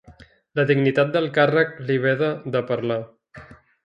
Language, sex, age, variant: Catalan, male, 30-39, Central